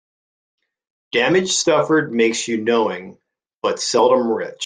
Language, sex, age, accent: English, male, 40-49, United States English